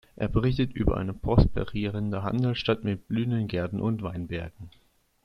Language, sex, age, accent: German, male, 19-29, Deutschland Deutsch